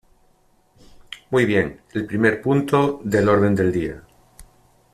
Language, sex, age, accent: Spanish, male, 50-59, España: Norte peninsular (Asturias, Castilla y León, Cantabria, País Vasco, Navarra, Aragón, La Rioja, Guadalajara, Cuenca)